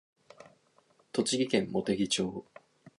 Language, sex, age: Japanese, male, 19-29